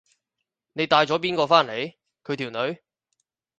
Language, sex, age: Cantonese, male, 19-29